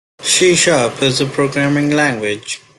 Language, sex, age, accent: English, male, 19-29, India and South Asia (India, Pakistan, Sri Lanka)